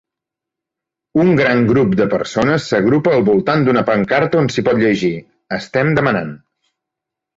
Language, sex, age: Catalan, male, 40-49